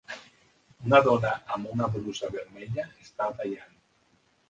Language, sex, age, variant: Catalan, male, 50-59, Central